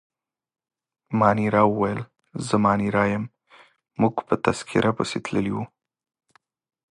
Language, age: Pashto, 19-29